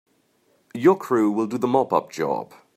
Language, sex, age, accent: English, male, 30-39, England English